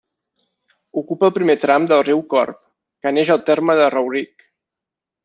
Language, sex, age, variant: Catalan, male, 30-39, Balear